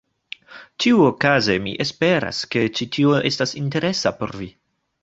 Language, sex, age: Esperanto, male, 19-29